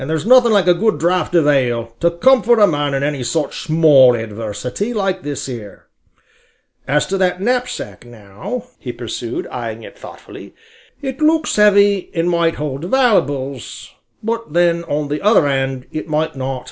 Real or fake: real